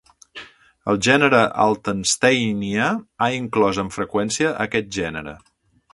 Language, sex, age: Catalan, male, 50-59